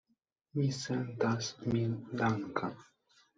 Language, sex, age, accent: Esperanto, male, under 19, Internacia